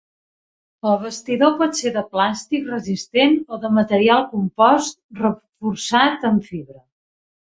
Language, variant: Catalan, Central